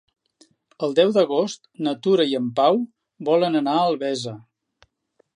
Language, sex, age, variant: Catalan, male, 60-69, Central